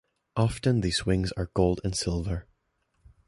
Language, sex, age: English, male, 19-29